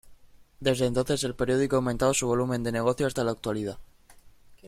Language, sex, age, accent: Spanish, male, under 19, España: Sur peninsular (Andalucia, Extremadura, Murcia)